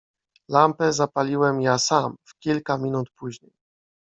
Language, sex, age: Polish, male, 30-39